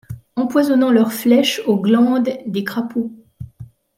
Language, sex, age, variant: French, female, 40-49, Français de métropole